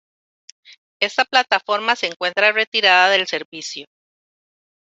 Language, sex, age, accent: Spanish, female, 50-59, América central